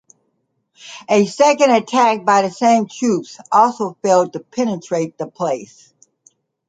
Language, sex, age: English, female, 60-69